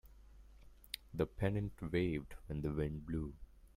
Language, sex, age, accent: English, male, 19-29, India and South Asia (India, Pakistan, Sri Lanka)